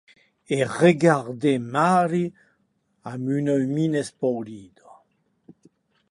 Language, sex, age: Occitan, male, 60-69